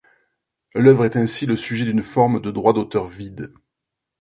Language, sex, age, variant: French, male, 40-49, Français de métropole